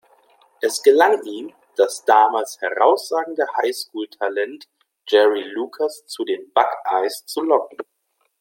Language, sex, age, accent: German, male, 30-39, Deutschland Deutsch